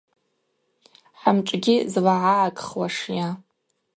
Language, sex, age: Abaza, female, 19-29